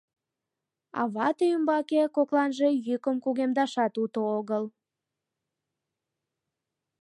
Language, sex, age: Mari, female, 19-29